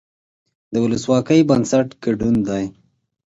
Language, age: Pashto, 19-29